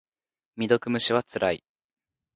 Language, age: Japanese, 19-29